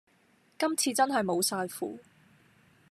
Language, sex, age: Cantonese, female, 19-29